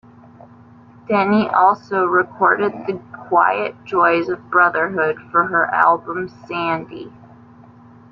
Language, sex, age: English, female, 30-39